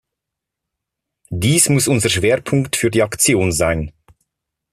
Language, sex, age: German, male, 30-39